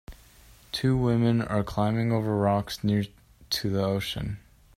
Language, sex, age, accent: English, male, 19-29, United States English